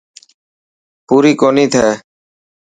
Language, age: Dhatki, 19-29